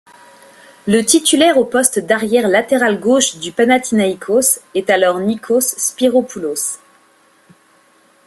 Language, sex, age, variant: French, female, 19-29, Français de métropole